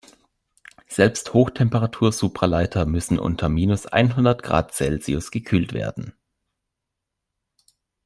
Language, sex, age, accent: German, male, 19-29, Deutschland Deutsch